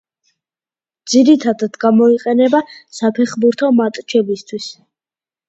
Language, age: Georgian, under 19